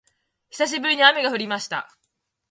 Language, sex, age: Japanese, female, 19-29